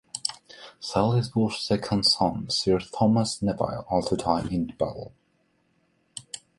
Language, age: English, 19-29